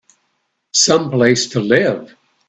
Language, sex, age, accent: English, male, 80-89, United States English